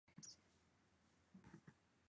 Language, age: English, 19-29